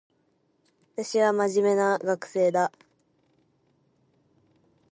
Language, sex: Japanese, female